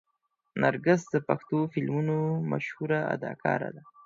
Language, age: Pashto, 19-29